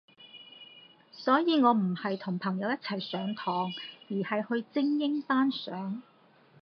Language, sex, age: Cantonese, female, 40-49